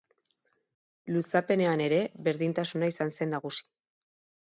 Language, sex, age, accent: Basque, female, 40-49, Erdialdekoa edo Nafarra (Gipuzkoa, Nafarroa)